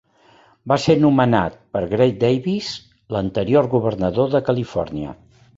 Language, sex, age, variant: Catalan, male, 70-79, Central